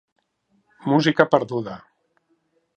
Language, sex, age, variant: Catalan, male, 50-59, Central